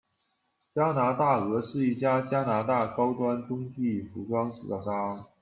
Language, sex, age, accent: Chinese, male, 19-29, 出生地：辽宁省